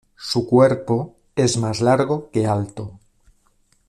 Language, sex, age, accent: Spanish, male, 40-49, España: Norte peninsular (Asturias, Castilla y León, Cantabria, País Vasco, Navarra, Aragón, La Rioja, Guadalajara, Cuenca)